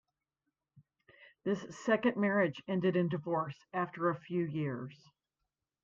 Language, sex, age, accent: English, female, 60-69, United States English